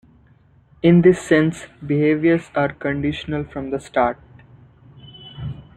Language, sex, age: English, male, 19-29